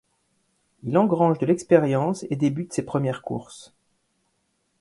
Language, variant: French, Français de métropole